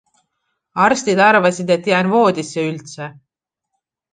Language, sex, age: Estonian, female, 19-29